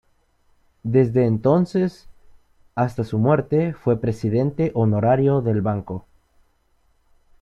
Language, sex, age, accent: Spanish, male, 19-29, América central